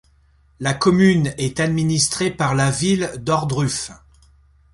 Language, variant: French, Français de métropole